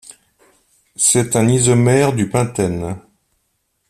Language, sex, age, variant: French, male, 50-59, Français de métropole